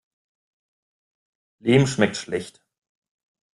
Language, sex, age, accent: German, male, 30-39, Deutschland Deutsch